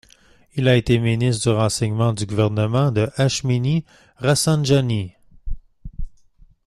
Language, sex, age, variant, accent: French, male, 19-29, Français d'Amérique du Nord, Français du Canada